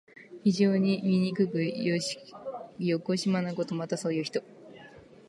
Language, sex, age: Japanese, female, 19-29